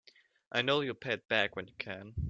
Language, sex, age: English, male, under 19